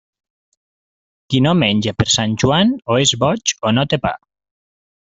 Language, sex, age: Catalan, male, 30-39